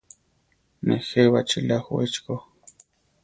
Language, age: Central Tarahumara, 19-29